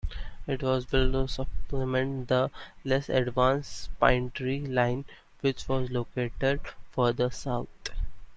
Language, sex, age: English, male, 19-29